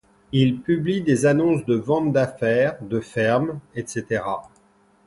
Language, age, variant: French, 50-59, Français de métropole